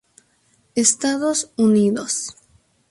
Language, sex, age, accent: Spanish, female, 19-29, México